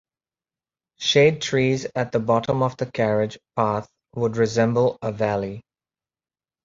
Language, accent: English, England English